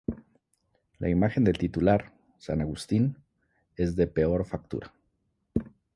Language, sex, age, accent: Spanish, male, 30-39, México